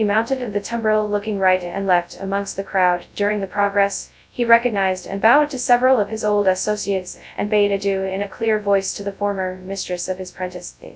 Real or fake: fake